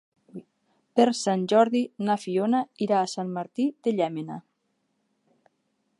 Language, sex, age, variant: Catalan, female, 30-39, Nord-Occidental